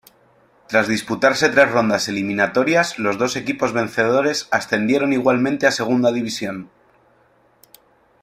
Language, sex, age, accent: Spanish, male, 30-39, España: Centro-Sur peninsular (Madrid, Toledo, Castilla-La Mancha)